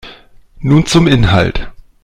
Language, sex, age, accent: German, male, 40-49, Deutschland Deutsch